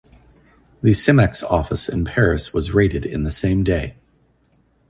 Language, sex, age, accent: English, male, 40-49, United States English